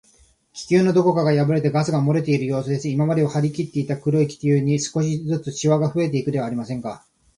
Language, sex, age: Japanese, male, 30-39